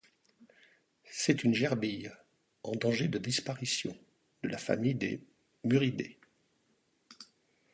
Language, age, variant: French, 40-49, Français de métropole